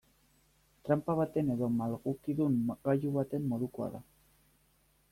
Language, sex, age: Basque, male, 19-29